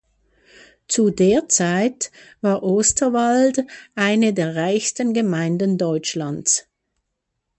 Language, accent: German, Schweizerdeutsch